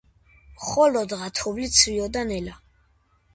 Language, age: Georgian, under 19